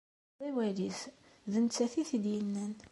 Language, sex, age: Kabyle, female, 30-39